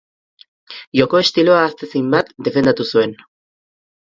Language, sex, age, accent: Basque, male, 19-29, Mendebalekoa (Araba, Bizkaia, Gipuzkoako mendebaleko herri batzuk)